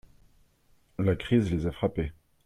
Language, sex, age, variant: French, male, 30-39, Français de métropole